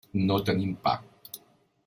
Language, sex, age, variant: Catalan, male, 50-59, Central